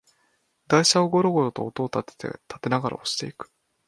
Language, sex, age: Japanese, male, 19-29